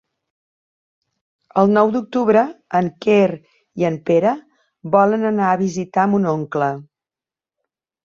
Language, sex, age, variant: Catalan, female, 50-59, Septentrional